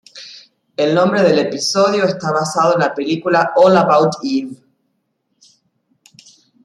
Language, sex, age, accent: Spanish, female, 50-59, Rioplatense: Argentina, Uruguay, este de Bolivia, Paraguay